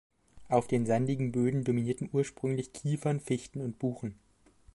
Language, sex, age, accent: German, male, 19-29, Deutschland Deutsch